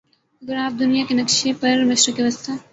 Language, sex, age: Urdu, male, 19-29